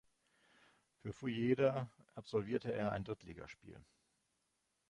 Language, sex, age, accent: German, male, 40-49, Deutschland Deutsch